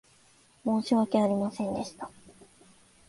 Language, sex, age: Japanese, female, 19-29